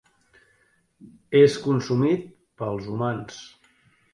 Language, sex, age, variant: Catalan, male, 50-59, Central